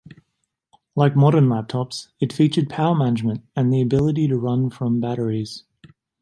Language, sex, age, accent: English, male, 19-29, Australian English